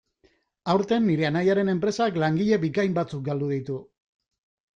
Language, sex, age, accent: Basque, male, 40-49, Mendebalekoa (Araba, Bizkaia, Gipuzkoako mendebaleko herri batzuk)